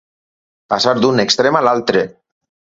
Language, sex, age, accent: Catalan, male, 30-39, apitxat